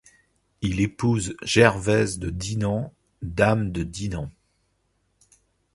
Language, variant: French, Français de métropole